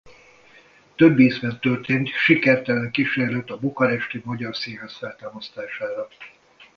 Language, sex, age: Hungarian, male, 60-69